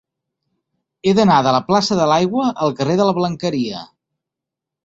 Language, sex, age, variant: Catalan, male, 40-49, Central